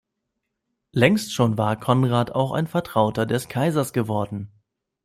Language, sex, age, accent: German, male, 19-29, Deutschland Deutsch